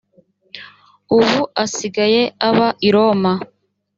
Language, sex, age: Kinyarwanda, female, 30-39